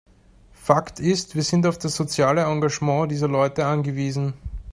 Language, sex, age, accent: German, male, 19-29, Österreichisches Deutsch